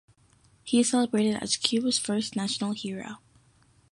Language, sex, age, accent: English, female, 19-29, United States English